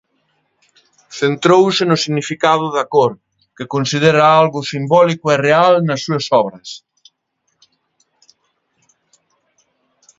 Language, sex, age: Galician, male, 40-49